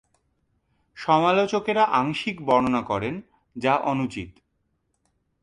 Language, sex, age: Bengali, male, 30-39